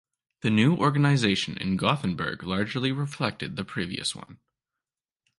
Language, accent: English, Canadian English